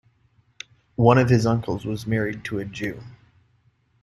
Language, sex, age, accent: English, male, 19-29, United States English